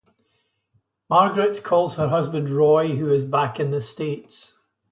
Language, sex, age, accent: English, male, 70-79, Scottish English